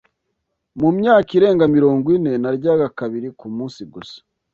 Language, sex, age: Kinyarwanda, male, 19-29